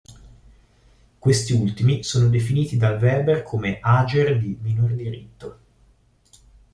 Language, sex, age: Italian, male, 19-29